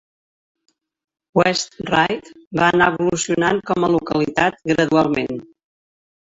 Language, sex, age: Catalan, female, 60-69